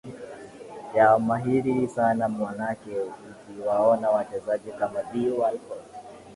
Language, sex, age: Swahili, male, 19-29